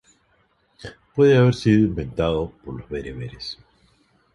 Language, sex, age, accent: Spanish, male, 50-59, Andino-Pacífico: Colombia, Perú, Ecuador, oeste de Bolivia y Venezuela andina